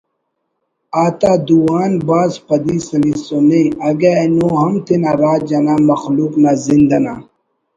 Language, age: Brahui, 30-39